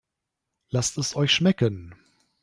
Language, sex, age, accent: German, male, 30-39, Deutschland Deutsch